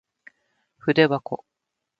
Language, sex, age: Japanese, female, 50-59